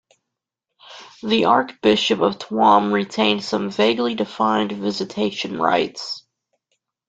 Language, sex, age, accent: English, female, 19-29, United States English